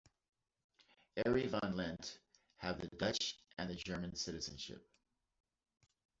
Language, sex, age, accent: English, male, 50-59, United States English